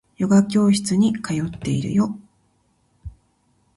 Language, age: Japanese, 30-39